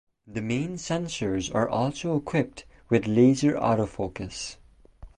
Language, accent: English, United States English; India and South Asia (India, Pakistan, Sri Lanka)